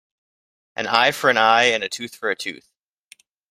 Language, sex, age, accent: English, male, 19-29, United States English